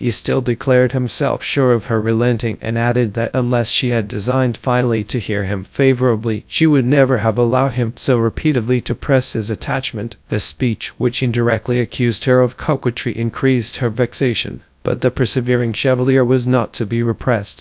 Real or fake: fake